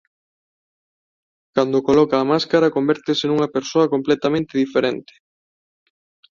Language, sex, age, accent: Galician, male, 19-29, Neofalante